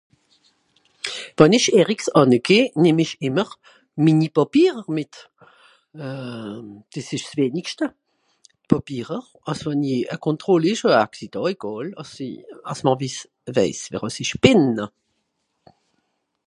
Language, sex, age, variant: Swiss German, female, 50-59, Nordniederàlemmànisch (Rishoffe, Zàwere, Bùsswìller, Hawenau, Brüemt, Stroossbùri, Molse, Dàmbàch, Schlettstàtt, Pfàlzbùri usw.)